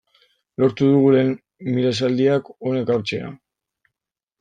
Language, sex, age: Basque, male, 19-29